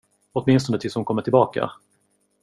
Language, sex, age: Swedish, male, 30-39